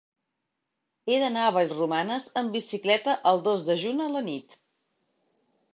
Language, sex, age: Catalan, female, 40-49